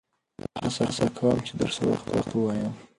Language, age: Pashto, under 19